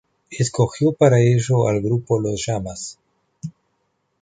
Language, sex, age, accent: Spanish, male, 50-59, Rioplatense: Argentina, Uruguay, este de Bolivia, Paraguay